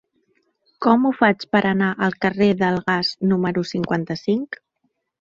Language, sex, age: Catalan, female, 40-49